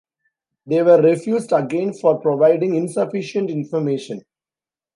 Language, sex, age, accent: English, male, 19-29, India and South Asia (India, Pakistan, Sri Lanka)